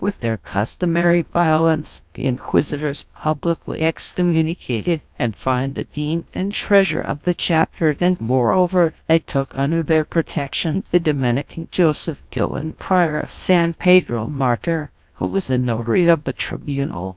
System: TTS, GlowTTS